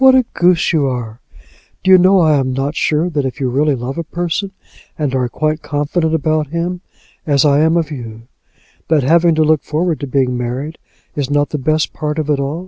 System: none